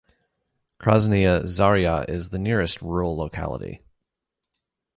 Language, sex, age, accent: English, male, 40-49, United States English